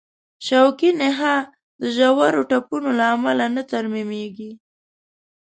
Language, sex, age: Pashto, female, 19-29